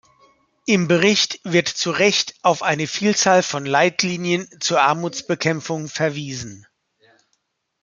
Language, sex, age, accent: German, male, 50-59, Deutschland Deutsch